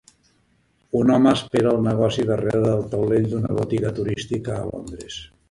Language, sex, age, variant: Catalan, male, 70-79, Central